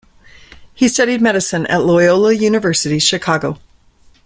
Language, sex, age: English, female, 50-59